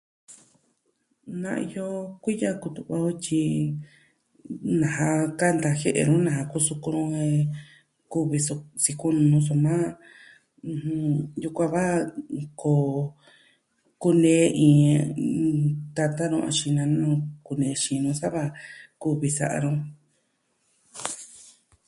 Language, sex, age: Southwestern Tlaxiaco Mixtec, female, 40-49